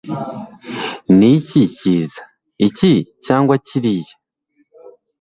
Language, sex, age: Kinyarwanda, male, 19-29